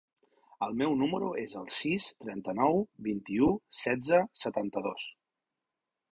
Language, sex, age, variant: Catalan, male, 40-49, Central